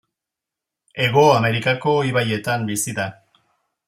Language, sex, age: Basque, male, 50-59